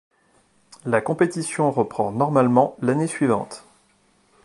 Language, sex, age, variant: French, male, 30-39, Français de métropole